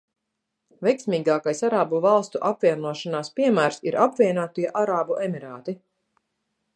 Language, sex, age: Latvian, female, 40-49